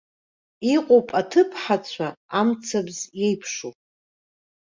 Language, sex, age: Abkhazian, female, 40-49